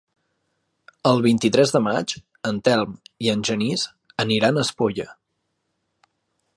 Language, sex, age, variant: Catalan, male, 19-29, Central